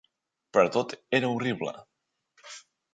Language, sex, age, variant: Catalan, male, 19-29, Balear